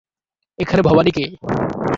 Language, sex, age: Bengali, male, under 19